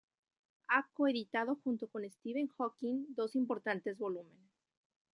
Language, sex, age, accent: Spanish, female, 30-39, México